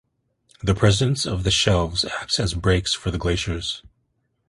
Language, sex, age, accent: English, male, 40-49, United States English